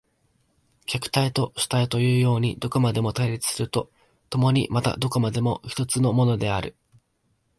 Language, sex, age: Japanese, male, 19-29